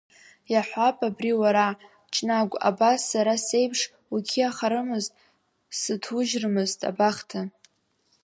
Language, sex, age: Abkhazian, female, under 19